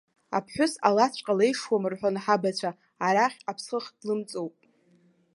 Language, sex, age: Abkhazian, female, 19-29